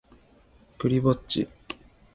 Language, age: Japanese, 19-29